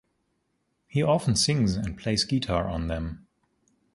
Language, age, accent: English, 19-29, United States English